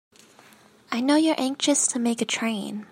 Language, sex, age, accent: English, female, 19-29, United States English